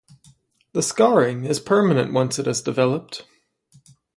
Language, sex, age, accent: English, male, 30-39, Canadian English